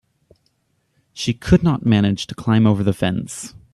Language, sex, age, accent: English, male, 19-29, United States English